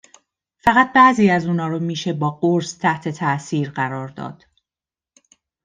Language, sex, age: Persian, female, 40-49